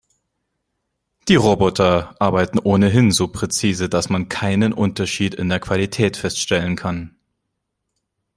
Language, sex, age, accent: German, male, 19-29, Deutschland Deutsch